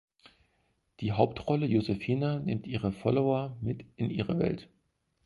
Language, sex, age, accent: German, male, 40-49, Deutschland Deutsch